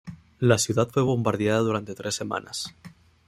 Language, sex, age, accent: Spanish, male, 19-29, México